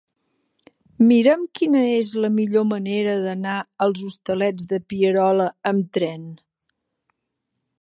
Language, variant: Catalan, Central